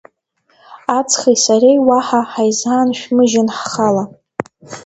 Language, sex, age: Abkhazian, female, under 19